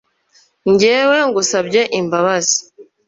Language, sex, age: Kinyarwanda, female, 19-29